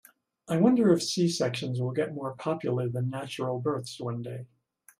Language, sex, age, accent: English, male, 70-79, United States English